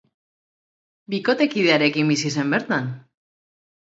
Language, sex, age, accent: Basque, female, 30-39, Mendebalekoa (Araba, Bizkaia, Gipuzkoako mendebaleko herri batzuk)